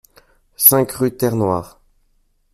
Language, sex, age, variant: French, male, 19-29, Français de métropole